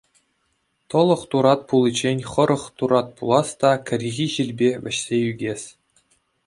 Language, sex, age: Chuvash, male, 19-29